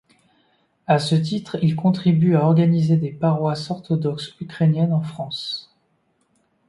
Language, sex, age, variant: French, male, 19-29, Français de métropole